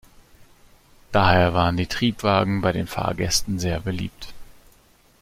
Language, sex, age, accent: German, male, 30-39, Deutschland Deutsch